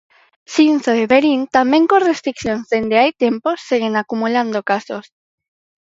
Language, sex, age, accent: Galician, female, under 19, Normativo (estándar)